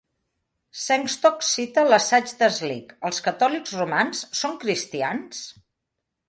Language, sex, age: Catalan, female, 60-69